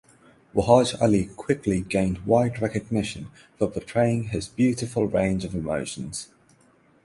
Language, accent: English, England English; India and South Asia (India, Pakistan, Sri Lanka)